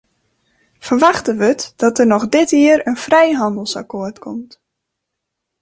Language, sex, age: Western Frisian, female, 30-39